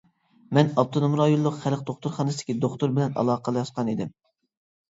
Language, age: Uyghur, 19-29